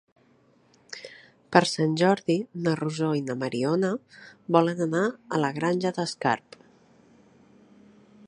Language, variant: Catalan, Central